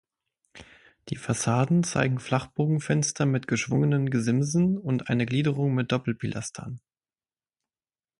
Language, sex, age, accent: German, male, 19-29, Deutschland Deutsch